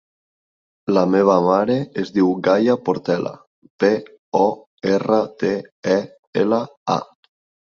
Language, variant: Catalan, Nord-Occidental